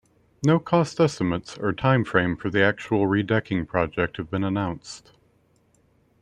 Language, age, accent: English, 40-49, United States English